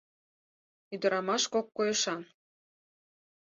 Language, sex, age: Mari, female, 19-29